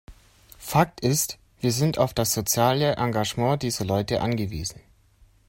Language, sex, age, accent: German, male, 19-29, Deutschland Deutsch